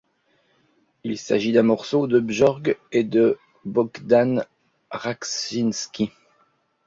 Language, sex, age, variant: French, male, 50-59, Français de métropole